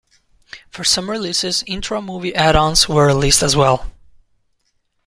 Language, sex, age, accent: English, male, 19-29, United States English